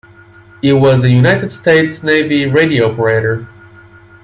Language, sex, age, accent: English, male, 19-29, United States English